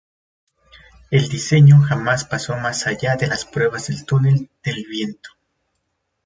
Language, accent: Spanish, México